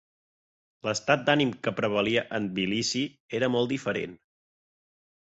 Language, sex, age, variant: Catalan, male, 30-39, Central